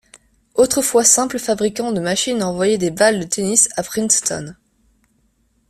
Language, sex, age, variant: French, female, 19-29, Français de métropole